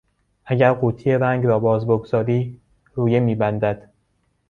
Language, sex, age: Persian, male, 19-29